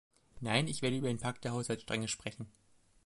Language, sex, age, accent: German, male, 19-29, Deutschland Deutsch